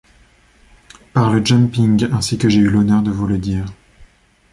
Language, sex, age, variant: French, male, 19-29, Français de métropole